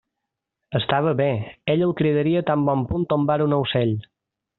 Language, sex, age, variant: Catalan, male, 19-29, Balear